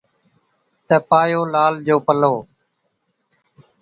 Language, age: Od, 40-49